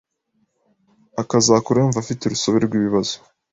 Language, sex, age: Kinyarwanda, male, 30-39